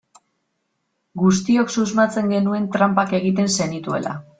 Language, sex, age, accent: Basque, female, 19-29, Mendebalekoa (Araba, Bizkaia, Gipuzkoako mendebaleko herri batzuk)